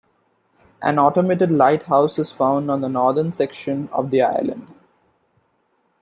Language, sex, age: English, male, 19-29